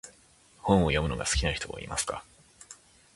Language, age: Japanese, 19-29